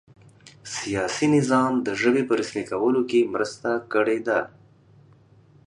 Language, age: Pashto, 30-39